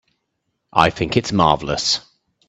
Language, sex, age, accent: English, male, 30-39, England English